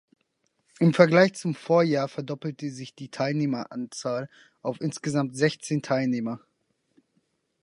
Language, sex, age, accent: German, male, 19-29, Deutschland Deutsch